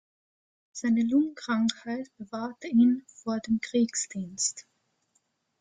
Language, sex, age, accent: German, female, 19-29, Österreichisches Deutsch